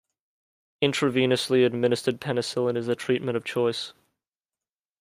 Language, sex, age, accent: English, male, 19-29, Australian English